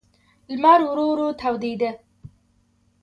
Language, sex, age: Pashto, female, under 19